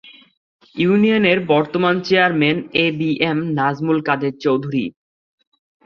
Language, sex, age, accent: Bengali, male, 19-29, Bangladeshi